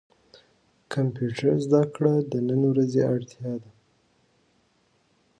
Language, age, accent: Pashto, 19-29, کندهاری لهجه